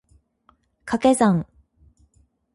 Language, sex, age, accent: Japanese, female, 30-39, 標準語